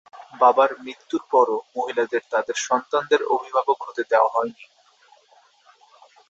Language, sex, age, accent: Bengali, male, 19-29, Bangla